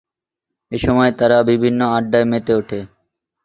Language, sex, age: Bengali, male, under 19